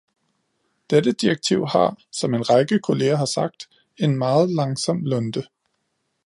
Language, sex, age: Danish, male, 30-39